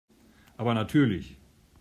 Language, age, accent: German, 50-59, Deutschland Deutsch